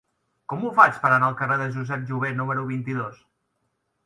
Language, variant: Catalan, Central